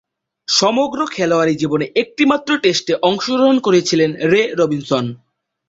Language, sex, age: Bengali, male, 19-29